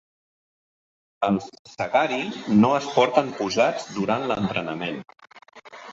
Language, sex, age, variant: Catalan, male, 50-59, Central